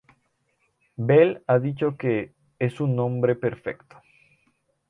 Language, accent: Spanish, Andino-Pacífico: Colombia, Perú, Ecuador, oeste de Bolivia y Venezuela andina